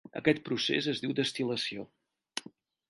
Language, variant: Catalan, Central